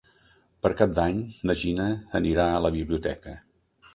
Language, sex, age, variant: Catalan, male, 60-69, Central